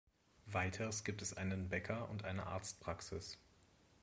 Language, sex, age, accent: German, male, 30-39, Deutschland Deutsch